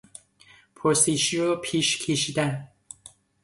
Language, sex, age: Persian, male, 30-39